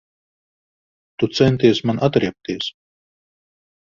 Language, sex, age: Latvian, male, 40-49